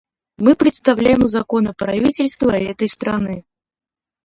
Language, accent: Russian, Русский